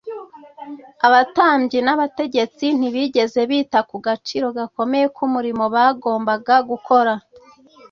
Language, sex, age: Kinyarwanda, female, 19-29